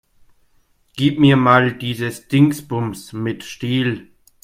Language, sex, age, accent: German, male, 19-29, Deutschland Deutsch